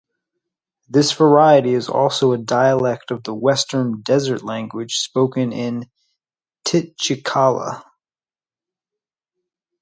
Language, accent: English, United States English